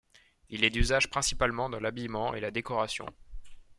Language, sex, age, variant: French, male, 19-29, Français de métropole